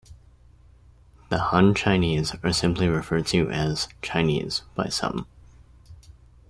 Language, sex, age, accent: English, male, 19-29, United States English